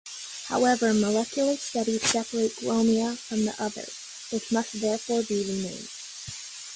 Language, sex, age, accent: English, female, under 19, United States English